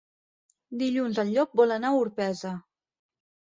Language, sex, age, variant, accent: Catalan, female, 19-29, Central, central